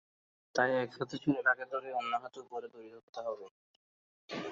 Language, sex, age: Bengali, male, 19-29